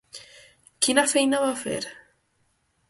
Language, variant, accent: Catalan, Valencià septentrional, septentrional